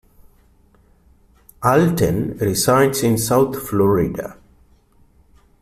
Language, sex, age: English, male, 30-39